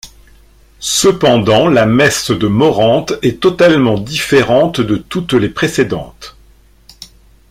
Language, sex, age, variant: French, male, 50-59, Français de métropole